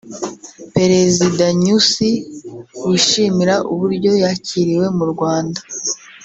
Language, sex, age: Kinyarwanda, female, under 19